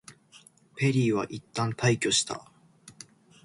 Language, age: Japanese, 19-29